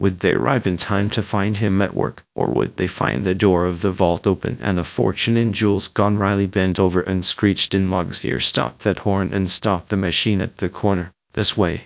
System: TTS, GradTTS